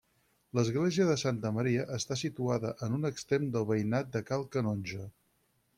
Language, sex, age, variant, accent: Catalan, male, 50-59, Central, central